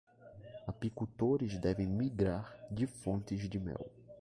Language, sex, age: Portuguese, male, 19-29